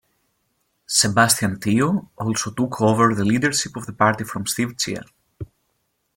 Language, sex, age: English, male, 30-39